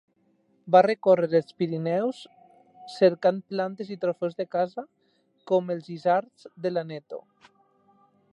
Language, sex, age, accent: Catalan, male, 19-29, valencià